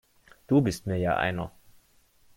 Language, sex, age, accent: German, male, 19-29, Deutschland Deutsch